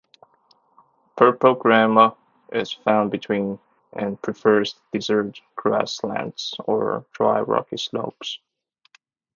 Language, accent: English, United States English